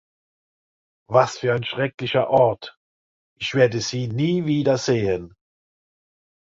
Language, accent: German, Deutschland Deutsch